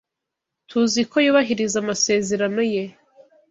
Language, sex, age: Kinyarwanda, female, 19-29